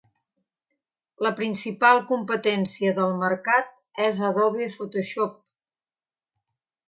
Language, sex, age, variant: Catalan, female, 50-59, Central